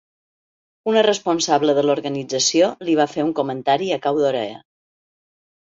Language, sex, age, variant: Catalan, female, 50-59, Balear